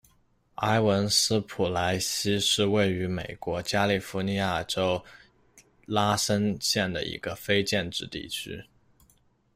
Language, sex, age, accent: Chinese, male, under 19, 出生地：浙江省